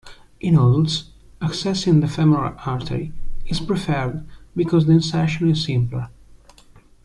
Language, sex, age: English, male, 30-39